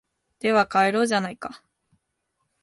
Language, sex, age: Japanese, female, under 19